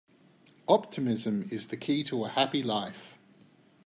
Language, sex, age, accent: English, male, 30-39, Australian English